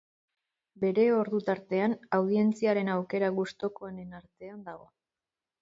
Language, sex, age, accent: Basque, female, 30-39, Erdialdekoa edo Nafarra (Gipuzkoa, Nafarroa)